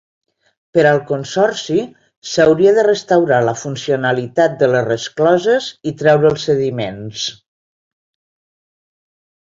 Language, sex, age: Catalan, female, 60-69